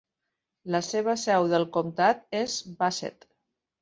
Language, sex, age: Catalan, female, 50-59